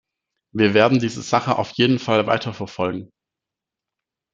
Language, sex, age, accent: German, male, 19-29, Deutschland Deutsch